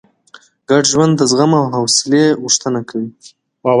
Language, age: Pashto, 19-29